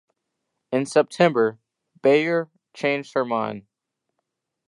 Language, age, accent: English, under 19, United States English